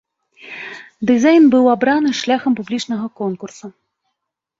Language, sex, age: Belarusian, female, 30-39